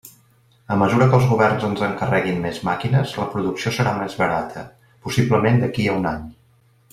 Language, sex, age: Catalan, male, 50-59